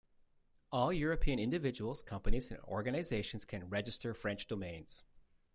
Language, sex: English, male